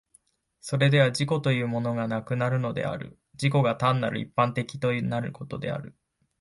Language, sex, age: Japanese, male, 19-29